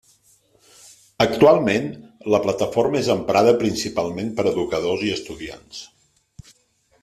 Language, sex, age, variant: Catalan, male, 50-59, Central